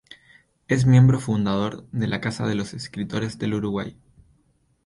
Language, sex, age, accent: Spanish, male, 19-29, Chileno: Chile, Cuyo